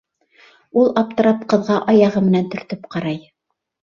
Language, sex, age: Bashkir, female, 30-39